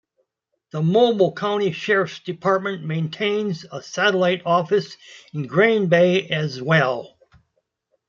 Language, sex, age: English, male, 70-79